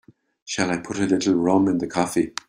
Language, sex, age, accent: English, male, 60-69, Irish English